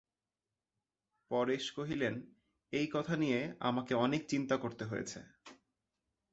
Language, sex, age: Bengali, male, 19-29